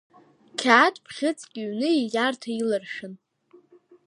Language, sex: Abkhazian, female